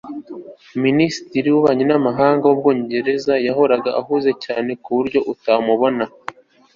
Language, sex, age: Kinyarwanda, male, 19-29